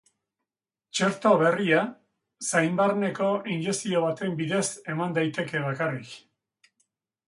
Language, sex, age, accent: Basque, male, 70-79, Erdialdekoa edo Nafarra (Gipuzkoa, Nafarroa)